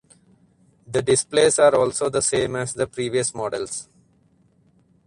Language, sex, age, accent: English, male, 30-39, India and South Asia (India, Pakistan, Sri Lanka)